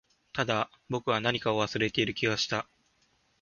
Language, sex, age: Japanese, male, 19-29